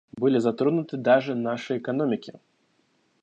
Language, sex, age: Russian, male, 19-29